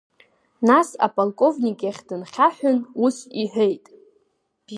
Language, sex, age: Abkhazian, female, 19-29